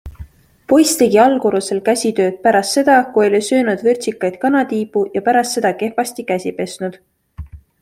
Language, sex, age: Estonian, female, 19-29